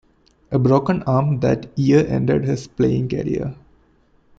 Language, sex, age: English, male, 19-29